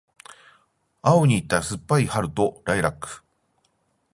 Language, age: Japanese, 50-59